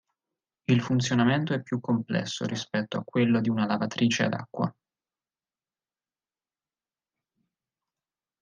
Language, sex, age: Italian, male, 19-29